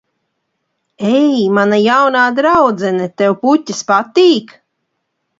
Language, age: Latvian, 40-49